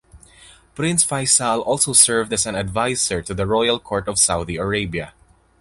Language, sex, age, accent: English, male, under 19, Filipino